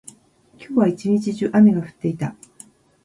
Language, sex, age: Japanese, female, 60-69